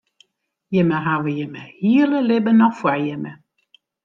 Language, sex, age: Western Frisian, female, 60-69